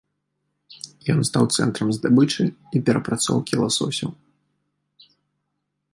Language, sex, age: Belarusian, male, 19-29